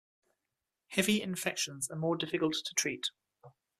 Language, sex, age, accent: English, male, 30-39, England English